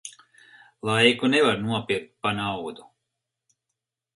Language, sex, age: Latvian, male, 50-59